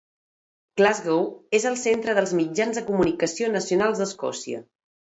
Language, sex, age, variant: Catalan, female, 40-49, Central